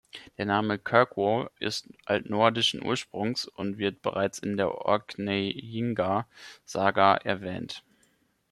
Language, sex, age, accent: German, male, 19-29, Deutschland Deutsch